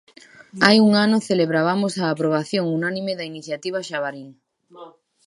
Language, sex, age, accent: Galician, female, 19-29, Normativo (estándar)